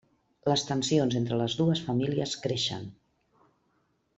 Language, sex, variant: Catalan, female, Central